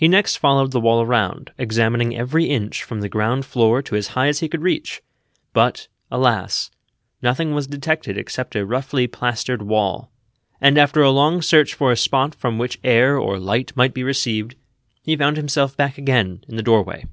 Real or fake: real